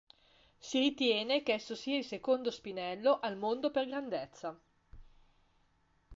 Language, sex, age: Italian, female, 50-59